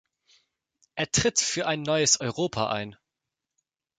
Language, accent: German, Deutschland Deutsch